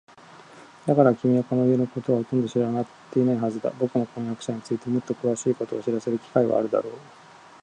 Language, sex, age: Japanese, male, 40-49